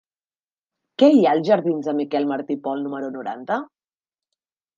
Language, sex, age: Catalan, female, 30-39